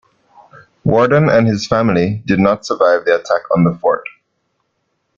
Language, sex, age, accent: English, male, 30-39, West Indies and Bermuda (Bahamas, Bermuda, Jamaica, Trinidad)